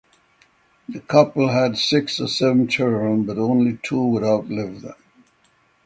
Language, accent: English, United States English